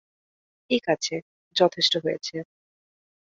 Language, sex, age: Bengali, female, 19-29